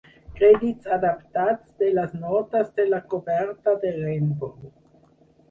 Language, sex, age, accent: Catalan, female, 50-59, aprenent (recent, des d'altres llengües)